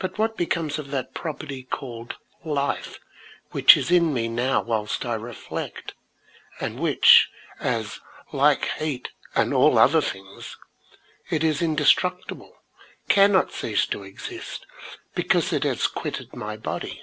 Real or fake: real